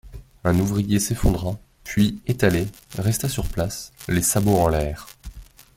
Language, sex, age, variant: French, male, 19-29, Français de métropole